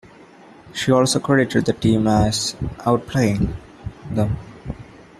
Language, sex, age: English, male, 19-29